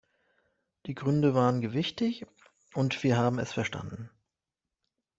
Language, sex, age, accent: German, male, 30-39, Deutschland Deutsch